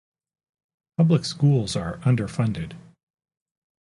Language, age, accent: English, 40-49, Canadian English